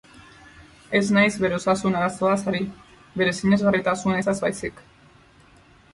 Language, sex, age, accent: Basque, female, 19-29, Mendebalekoa (Araba, Bizkaia, Gipuzkoako mendebaleko herri batzuk)